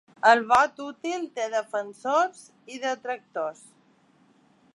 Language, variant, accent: Catalan, Balear, Palma